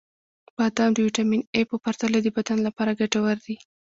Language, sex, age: Pashto, female, 19-29